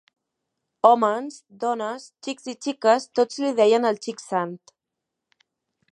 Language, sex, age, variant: Catalan, female, 19-29, Central